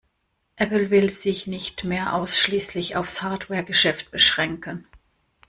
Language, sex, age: German, female, 40-49